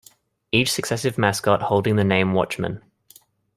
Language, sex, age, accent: English, male, 19-29, Australian English